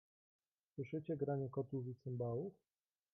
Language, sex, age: Polish, male, 19-29